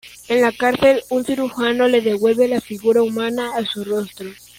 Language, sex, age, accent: Spanish, female, under 19, Andino-Pacífico: Colombia, Perú, Ecuador, oeste de Bolivia y Venezuela andina